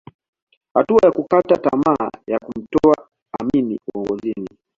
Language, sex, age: Swahili, male, 19-29